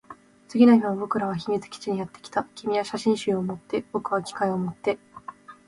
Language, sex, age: Japanese, female, 19-29